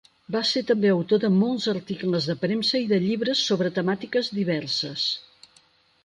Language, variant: Catalan, Central